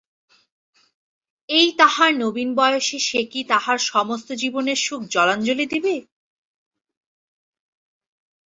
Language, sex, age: Bengali, female, 19-29